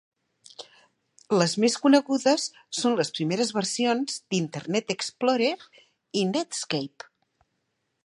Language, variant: Catalan, Central